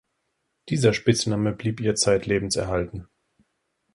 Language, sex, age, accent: German, male, 19-29, Deutschland Deutsch